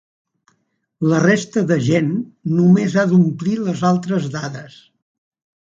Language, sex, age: Catalan, male, 70-79